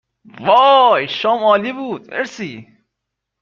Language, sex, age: Persian, male, 19-29